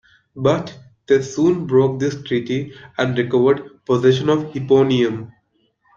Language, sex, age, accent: English, female, 19-29, India and South Asia (India, Pakistan, Sri Lanka)